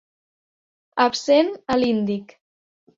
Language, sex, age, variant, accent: Catalan, female, 19-29, Central, Barceloní